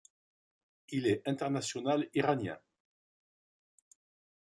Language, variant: French, Français de métropole